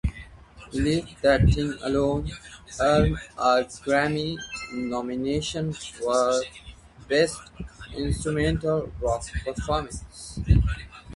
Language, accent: English, India and South Asia (India, Pakistan, Sri Lanka)